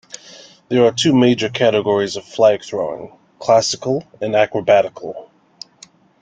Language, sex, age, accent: English, male, 30-39, United States English